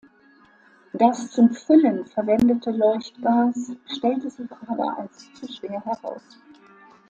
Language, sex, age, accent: German, female, 60-69, Deutschland Deutsch